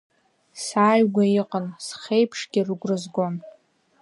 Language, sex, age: Abkhazian, female, under 19